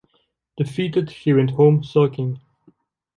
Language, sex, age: English, male, 19-29